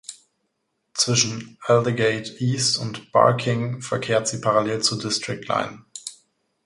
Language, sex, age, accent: German, male, 19-29, Deutschland Deutsch